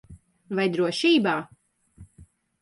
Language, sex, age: Latvian, female, 30-39